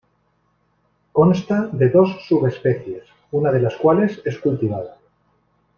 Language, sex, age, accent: Spanish, male, 30-39, España: Norte peninsular (Asturias, Castilla y León, Cantabria, País Vasco, Navarra, Aragón, La Rioja, Guadalajara, Cuenca)